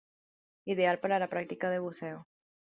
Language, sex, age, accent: Spanish, female, 19-29, Andino-Pacífico: Colombia, Perú, Ecuador, oeste de Bolivia y Venezuela andina